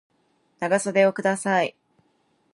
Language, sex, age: Japanese, female, 19-29